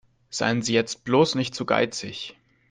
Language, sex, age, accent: German, male, 19-29, Deutschland Deutsch